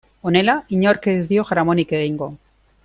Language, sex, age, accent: Basque, female, 40-49, Erdialdekoa edo Nafarra (Gipuzkoa, Nafarroa)